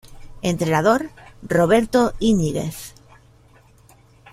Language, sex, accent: Spanish, female, España: Sur peninsular (Andalucia, Extremadura, Murcia)